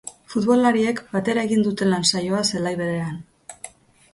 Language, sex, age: Basque, female, 50-59